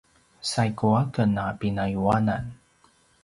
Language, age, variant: Paiwan, 30-39, pinayuanan a kinaikacedasan (東排灣語)